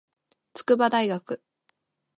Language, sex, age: Japanese, female, 19-29